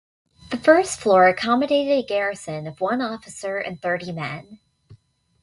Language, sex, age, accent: English, female, under 19, United States English